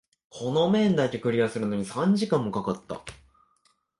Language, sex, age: Japanese, male, 19-29